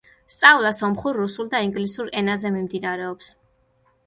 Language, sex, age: Georgian, female, 19-29